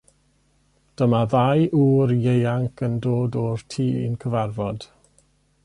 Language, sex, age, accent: Welsh, male, 30-39, Y Deyrnas Unedig Cymraeg